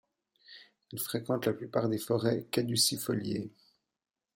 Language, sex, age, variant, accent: French, male, 30-39, Français d'Europe, Français de Suisse